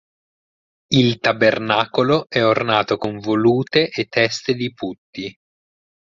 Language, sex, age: Italian, male, 19-29